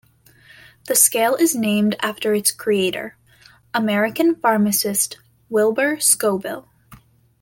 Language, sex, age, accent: English, female, under 19, United States English